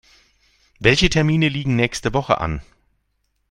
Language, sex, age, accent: German, male, 50-59, Deutschland Deutsch